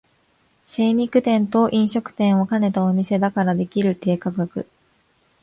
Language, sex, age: Japanese, female, 19-29